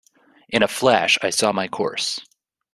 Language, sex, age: English, male, 19-29